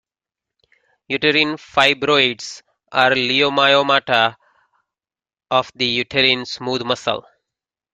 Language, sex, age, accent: English, male, 40-49, United States English